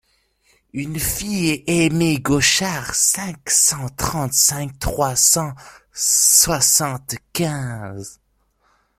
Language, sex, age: French, male, 19-29